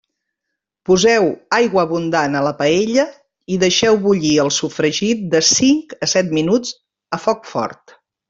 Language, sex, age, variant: Catalan, female, 50-59, Central